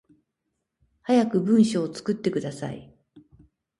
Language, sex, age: Japanese, female, 60-69